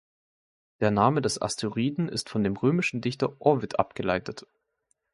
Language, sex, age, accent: German, male, 19-29, Deutschland Deutsch